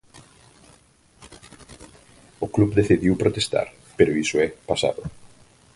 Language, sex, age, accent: Galician, male, 50-59, Normativo (estándar)